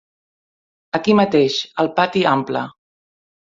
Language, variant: Catalan, Central